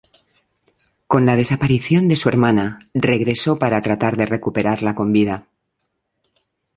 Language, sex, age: Spanish, female, 50-59